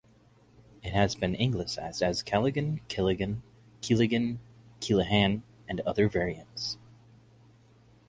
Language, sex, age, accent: English, male, 30-39, United States English